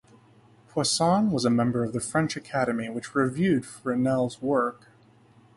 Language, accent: English, United States English